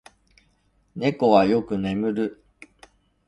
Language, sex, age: Japanese, male, 60-69